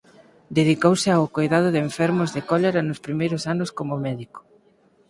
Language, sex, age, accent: Galician, male, 19-29, Central (gheada)